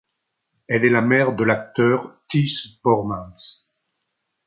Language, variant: French, Français de métropole